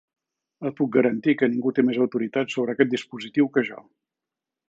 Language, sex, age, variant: Catalan, male, 60-69, Central